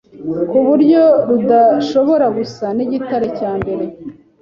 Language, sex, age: Kinyarwanda, female, 40-49